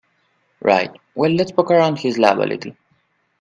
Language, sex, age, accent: English, male, 19-29, United States English